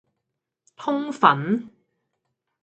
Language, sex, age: Cantonese, female, 19-29